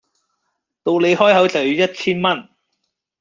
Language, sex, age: Cantonese, male, 30-39